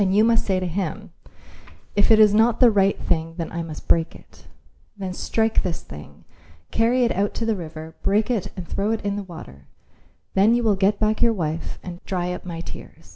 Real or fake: real